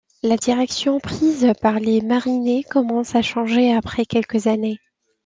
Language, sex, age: French, female, 30-39